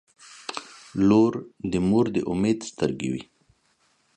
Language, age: Pashto, 30-39